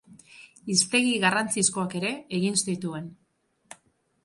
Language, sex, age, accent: Basque, female, 30-39, Mendebalekoa (Araba, Bizkaia, Gipuzkoako mendebaleko herri batzuk)